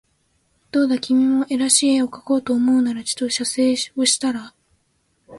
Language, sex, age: Japanese, female, under 19